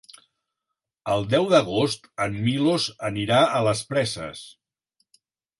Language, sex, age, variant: Catalan, male, 70-79, Septentrional